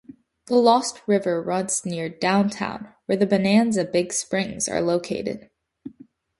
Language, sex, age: English, female, under 19